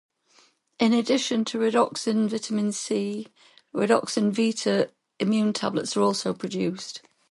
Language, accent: English, England English